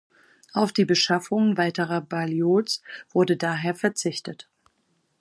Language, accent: German, Deutschland Deutsch